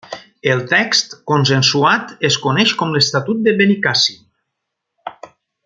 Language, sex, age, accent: Catalan, male, 40-49, valencià